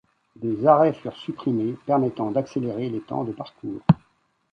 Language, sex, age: French, male, 50-59